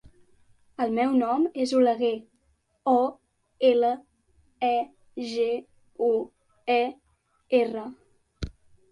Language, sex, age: Catalan, female, under 19